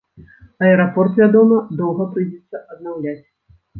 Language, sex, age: Belarusian, female, 40-49